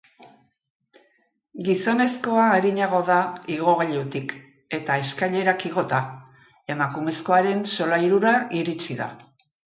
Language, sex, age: Basque, female, 60-69